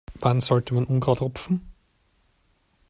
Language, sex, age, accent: German, male, 30-39, Österreichisches Deutsch